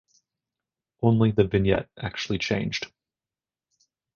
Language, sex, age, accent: English, male, 30-39, United States English